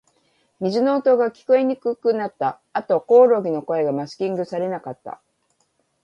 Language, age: Japanese, 50-59